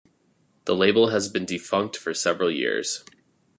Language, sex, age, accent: English, male, 30-39, United States English